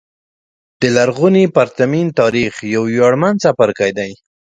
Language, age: Pashto, 19-29